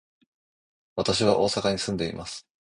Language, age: Japanese, 30-39